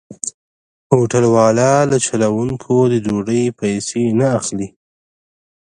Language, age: Pashto, 19-29